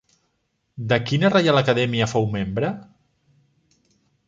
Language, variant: Catalan, Central